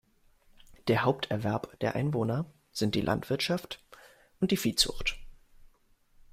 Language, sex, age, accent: German, male, 19-29, Deutschland Deutsch